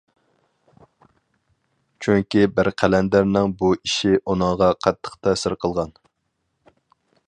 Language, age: Uyghur, 19-29